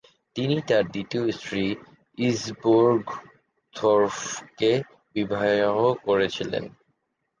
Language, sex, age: Bengali, male, 19-29